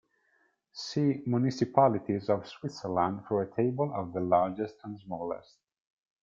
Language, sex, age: English, male, 19-29